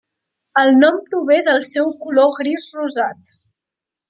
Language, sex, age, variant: Catalan, female, under 19, Central